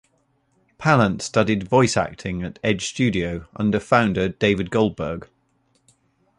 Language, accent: English, England English